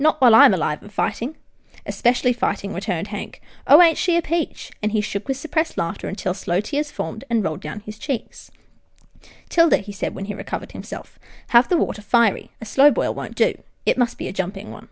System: none